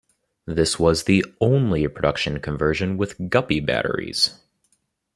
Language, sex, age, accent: English, male, 19-29, United States English